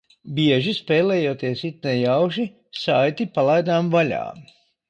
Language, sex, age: Latvian, male, 50-59